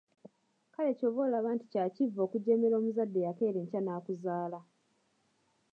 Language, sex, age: Ganda, female, 19-29